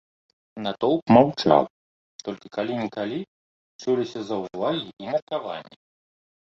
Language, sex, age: Belarusian, male, 30-39